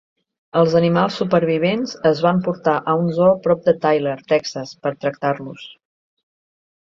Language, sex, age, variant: Catalan, female, 50-59, Central